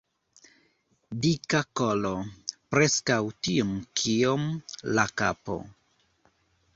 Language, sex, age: Esperanto, male, 40-49